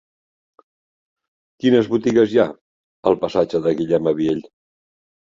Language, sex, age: Catalan, male, 60-69